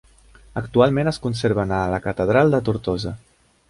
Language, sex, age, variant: Catalan, male, 19-29, Central